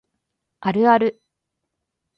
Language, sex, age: Japanese, female, 40-49